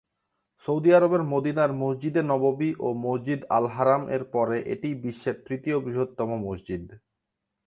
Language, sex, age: Bengali, male, 19-29